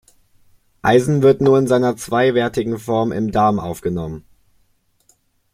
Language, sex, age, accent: German, male, under 19, Deutschland Deutsch